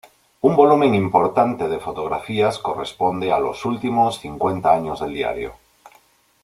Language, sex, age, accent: Spanish, male, 40-49, España: Norte peninsular (Asturias, Castilla y León, Cantabria, País Vasco, Navarra, Aragón, La Rioja, Guadalajara, Cuenca)